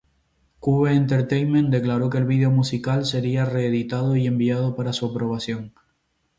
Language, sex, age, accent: Spanish, male, 19-29, España: Islas Canarias